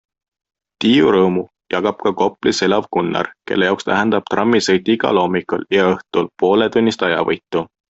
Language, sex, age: Estonian, male, 19-29